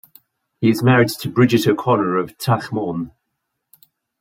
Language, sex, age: English, male, 50-59